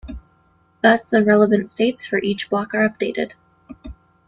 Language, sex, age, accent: English, female, 19-29, United States English